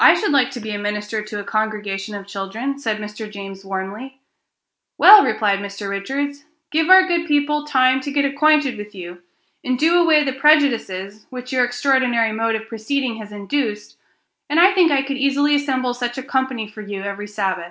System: none